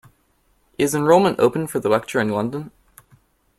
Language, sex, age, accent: English, male, 19-29, United States English